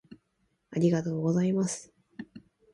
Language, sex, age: Japanese, female, 19-29